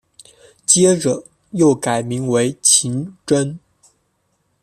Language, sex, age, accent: Chinese, male, 19-29, 出生地：湖北省